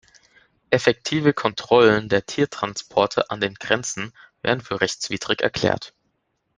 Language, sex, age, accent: German, male, under 19, Deutschland Deutsch